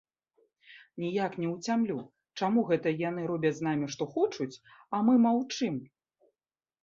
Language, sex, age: Belarusian, female, 30-39